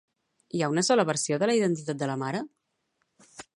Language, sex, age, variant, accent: Catalan, female, 40-49, Central, central